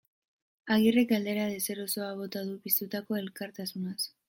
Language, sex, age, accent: Basque, female, 19-29, Mendebalekoa (Araba, Bizkaia, Gipuzkoako mendebaleko herri batzuk)